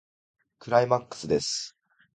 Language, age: Japanese, 19-29